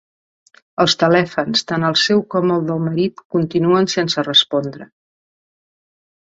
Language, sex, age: Catalan, female, 60-69